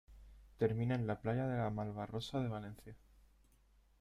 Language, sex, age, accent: Spanish, male, 19-29, España: Sur peninsular (Andalucia, Extremadura, Murcia)